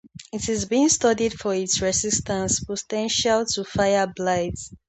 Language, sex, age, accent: English, female, 19-29, England English